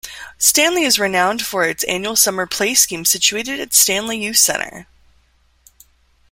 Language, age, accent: English, 19-29, United States English